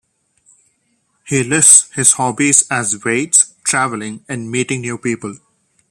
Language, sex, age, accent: English, male, 19-29, India and South Asia (India, Pakistan, Sri Lanka)